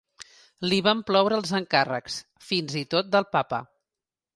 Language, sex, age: Catalan, female, 50-59